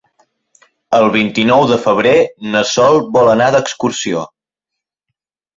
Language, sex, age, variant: Catalan, male, 19-29, Central